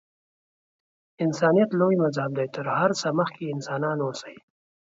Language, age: Pashto, 19-29